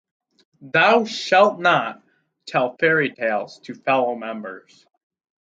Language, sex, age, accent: English, male, under 19, United States English